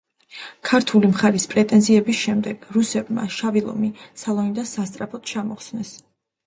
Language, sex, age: Georgian, female, 19-29